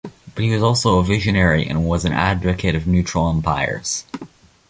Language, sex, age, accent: English, male, under 19, Canadian English